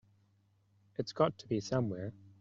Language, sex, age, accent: English, male, 30-39, New Zealand English